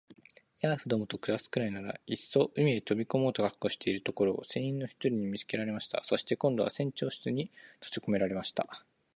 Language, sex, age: Japanese, male, 19-29